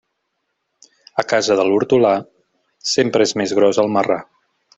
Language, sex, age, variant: Catalan, male, 40-49, Central